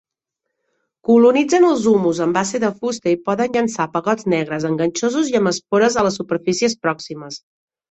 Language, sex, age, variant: Catalan, female, 40-49, Central